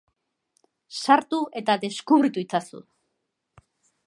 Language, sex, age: Basque, female, 50-59